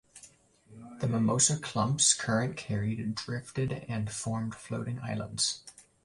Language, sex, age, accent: English, male, 19-29, United States English